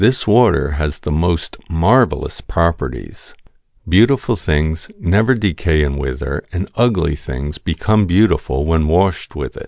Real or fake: real